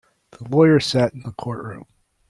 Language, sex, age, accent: English, male, 40-49, United States English